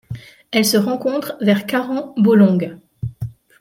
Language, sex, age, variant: French, female, 40-49, Français de métropole